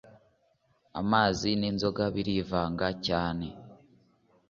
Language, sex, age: Kinyarwanda, male, under 19